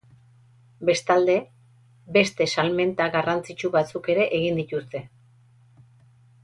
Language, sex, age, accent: Basque, female, 40-49, Erdialdekoa edo Nafarra (Gipuzkoa, Nafarroa)